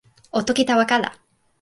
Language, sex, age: Toki Pona, female, 19-29